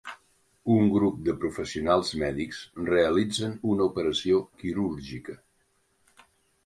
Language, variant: Catalan, Central